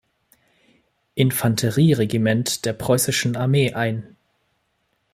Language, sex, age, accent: German, male, 19-29, Deutschland Deutsch